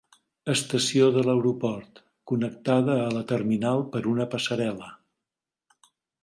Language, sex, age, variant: Catalan, male, 60-69, Nord-Occidental